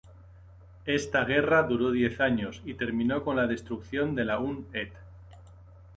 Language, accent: Spanish, España: Centro-Sur peninsular (Madrid, Toledo, Castilla-La Mancha)